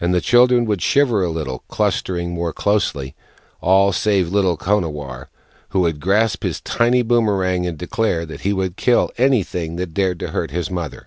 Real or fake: real